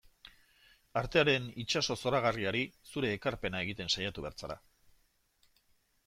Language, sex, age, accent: Basque, male, 50-59, Mendebalekoa (Araba, Bizkaia, Gipuzkoako mendebaleko herri batzuk)